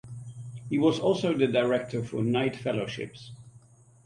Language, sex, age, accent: English, male, 60-69, England English